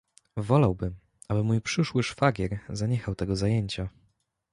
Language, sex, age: Polish, male, 19-29